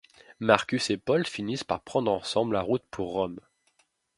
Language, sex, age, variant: French, male, 19-29, Français de métropole